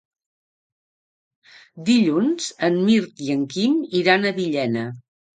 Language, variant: Catalan, Central